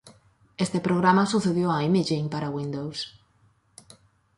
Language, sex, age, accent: Spanish, female, 40-49, España: Norte peninsular (Asturias, Castilla y León, Cantabria, País Vasco, Navarra, Aragón, La Rioja, Guadalajara, Cuenca)